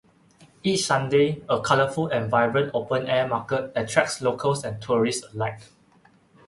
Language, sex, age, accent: English, male, 19-29, Malaysian English